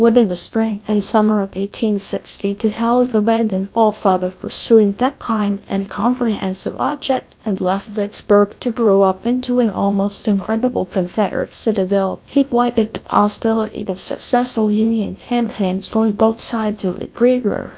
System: TTS, GlowTTS